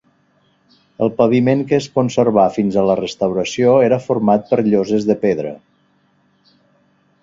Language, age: Catalan, 40-49